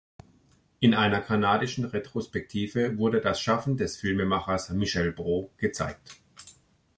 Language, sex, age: German, male, 50-59